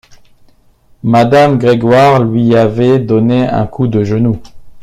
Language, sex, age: French, male, 40-49